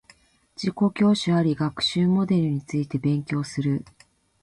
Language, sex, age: Japanese, female, 50-59